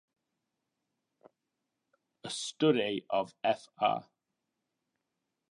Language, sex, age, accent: English, male, 19-29, England English